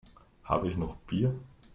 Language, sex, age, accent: German, male, 19-29, Österreichisches Deutsch